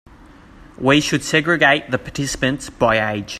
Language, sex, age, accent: English, male, 19-29, Australian English